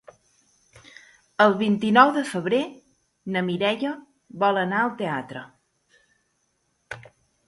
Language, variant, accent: Catalan, Central, central